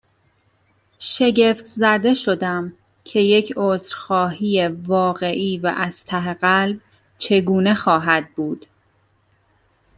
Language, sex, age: Persian, female, 30-39